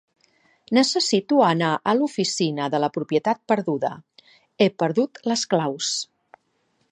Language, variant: Catalan, Nord-Occidental